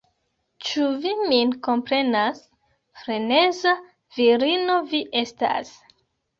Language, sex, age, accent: Esperanto, female, 19-29, Internacia